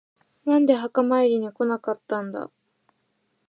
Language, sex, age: Japanese, female, 19-29